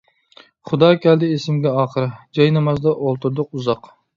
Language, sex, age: Uyghur, male, 30-39